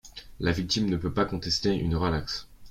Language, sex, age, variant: French, male, 19-29, Français de métropole